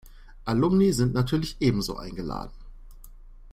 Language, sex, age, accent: German, male, 30-39, Deutschland Deutsch